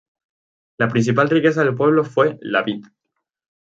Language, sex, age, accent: Spanish, male, 19-29, España: Islas Canarias